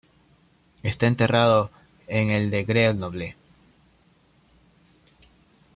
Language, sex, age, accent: Spanish, male, 19-29, Andino-Pacífico: Colombia, Perú, Ecuador, oeste de Bolivia y Venezuela andina